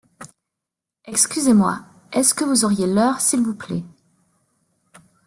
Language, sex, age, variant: French, female, 19-29, Français de métropole